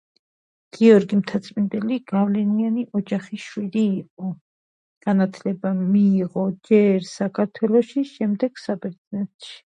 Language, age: Georgian, 40-49